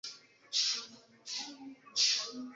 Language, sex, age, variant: Swahili, male, 30-39, Kiswahili cha Bara ya Kenya